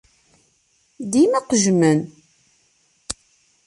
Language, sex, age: Kabyle, female, 30-39